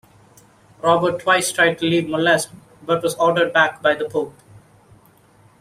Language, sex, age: English, male, 19-29